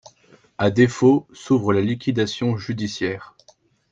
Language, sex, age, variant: French, male, 19-29, Français de métropole